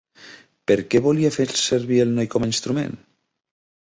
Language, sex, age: Catalan, male, 40-49